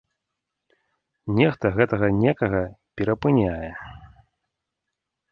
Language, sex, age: Belarusian, male, 30-39